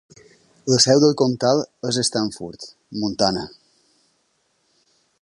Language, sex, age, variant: Catalan, male, 19-29, Balear